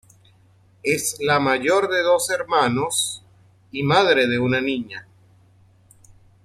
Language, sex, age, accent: Spanish, male, 40-49, Caribe: Cuba, Venezuela, Puerto Rico, República Dominicana, Panamá, Colombia caribeña, México caribeño, Costa del golfo de México